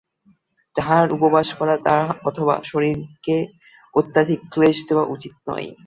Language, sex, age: Bengali, male, 19-29